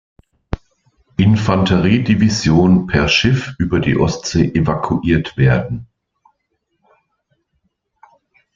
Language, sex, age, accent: German, male, 60-69, Deutschland Deutsch